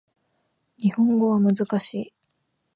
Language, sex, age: Japanese, female, 19-29